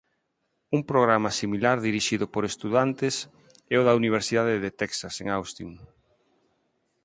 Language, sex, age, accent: Galician, male, 40-49, Neofalante